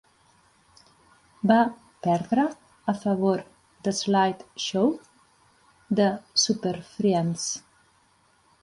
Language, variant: Catalan, Central